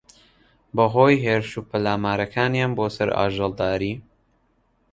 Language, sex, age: Central Kurdish, male, 19-29